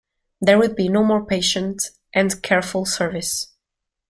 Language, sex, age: English, female, 19-29